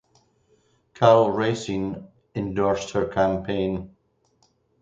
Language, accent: English, Scottish English